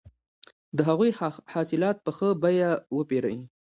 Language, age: Pashto, 19-29